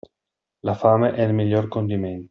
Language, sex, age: Italian, male, 40-49